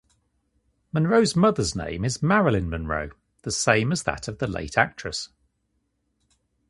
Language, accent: English, England English